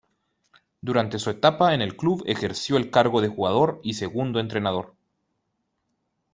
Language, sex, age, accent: Spanish, male, 19-29, América central